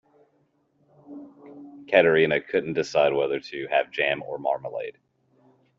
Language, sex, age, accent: English, male, 30-39, United States English